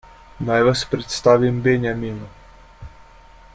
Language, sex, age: Slovenian, male, 30-39